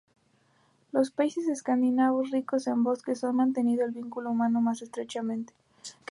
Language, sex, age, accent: Spanish, female, 19-29, México